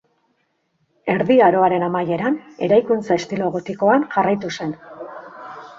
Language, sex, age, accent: Basque, female, 40-49, Mendebalekoa (Araba, Bizkaia, Gipuzkoako mendebaleko herri batzuk)